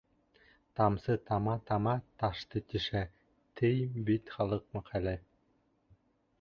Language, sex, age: Bashkir, male, 19-29